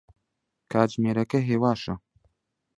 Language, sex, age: Central Kurdish, male, 19-29